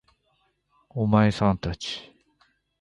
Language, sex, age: Japanese, male, 50-59